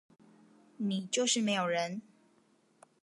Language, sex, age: Chinese, female, 19-29